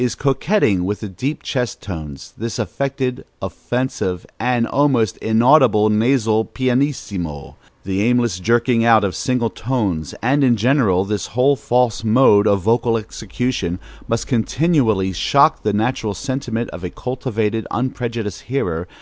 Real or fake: real